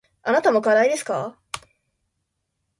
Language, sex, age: Japanese, female, 19-29